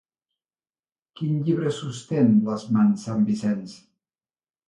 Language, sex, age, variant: Catalan, male, 50-59, Central